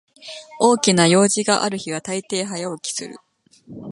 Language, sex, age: Japanese, female, 19-29